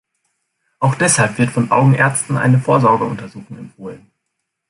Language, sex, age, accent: German, male, 19-29, Deutschland Deutsch